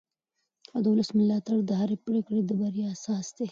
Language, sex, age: Pashto, female, 30-39